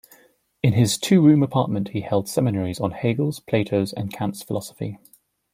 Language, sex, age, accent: English, male, 19-29, England English